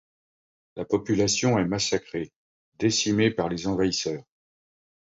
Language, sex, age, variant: French, male, 50-59, Français de métropole